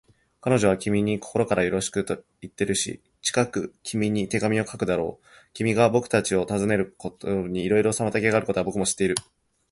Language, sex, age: Japanese, male, 19-29